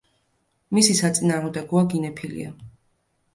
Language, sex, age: Georgian, female, 19-29